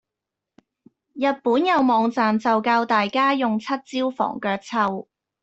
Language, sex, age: Cantonese, female, 19-29